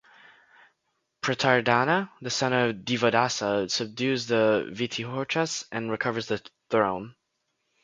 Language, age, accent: English, under 19, United States English